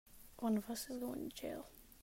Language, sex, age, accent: English, female, under 19, England English